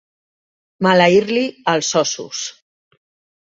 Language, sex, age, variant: Catalan, female, 50-59, Central